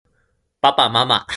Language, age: English, under 19